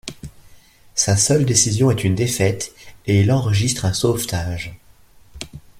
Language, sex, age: French, male, 40-49